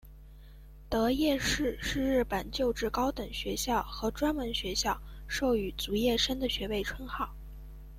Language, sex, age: Chinese, female, under 19